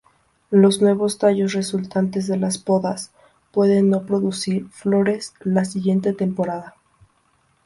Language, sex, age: Spanish, female, under 19